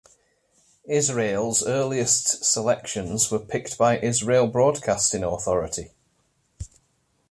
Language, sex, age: English, male, 40-49